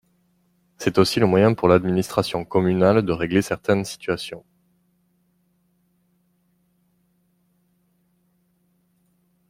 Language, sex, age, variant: French, male, 30-39, Français de métropole